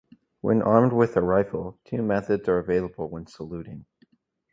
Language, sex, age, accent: English, male, under 19, United States English